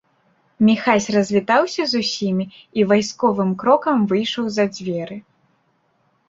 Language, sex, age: Belarusian, female, 19-29